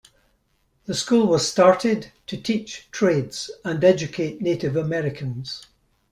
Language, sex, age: English, male, 70-79